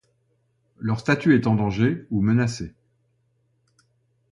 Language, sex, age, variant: French, male, 60-69, Français de métropole